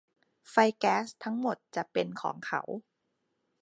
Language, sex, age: Thai, female, 30-39